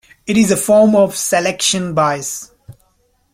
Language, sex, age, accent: English, male, 19-29, India and South Asia (India, Pakistan, Sri Lanka)